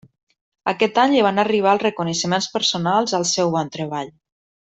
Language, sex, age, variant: Catalan, female, 30-39, Septentrional